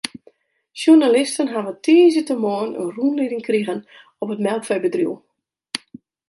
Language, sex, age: Western Frisian, female, 40-49